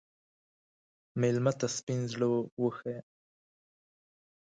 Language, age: Pashto, 19-29